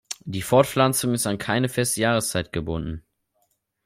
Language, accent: German, Deutschland Deutsch